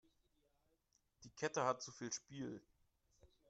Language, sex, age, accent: German, male, 30-39, Deutschland Deutsch